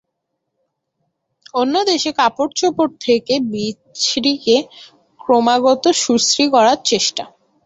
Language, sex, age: Bengali, female, 19-29